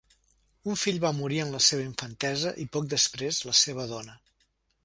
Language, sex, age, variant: Catalan, male, 60-69, Septentrional